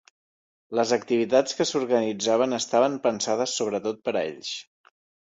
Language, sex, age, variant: Catalan, male, 30-39, Central